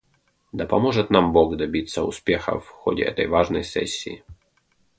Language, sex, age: Russian, male, 30-39